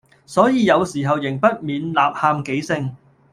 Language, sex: Cantonese, male